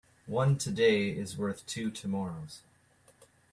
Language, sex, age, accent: English, male, 30-39, Canadian English